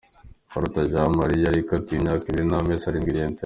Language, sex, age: Kinyarwanda, male, under 19